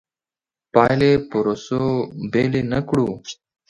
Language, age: Pashto, 19-29